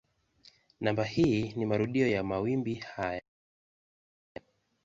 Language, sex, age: Swahili, male, 19-29